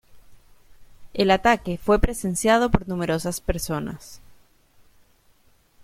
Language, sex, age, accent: Spanish, female, 19-29, Caribe: Cuba, Venezuela, Puerto Rico, República Dominicana, Panamá, Colombia caribeña, México caribeño, Costa del golfo de México